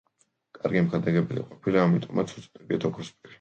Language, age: Georgian, 19-29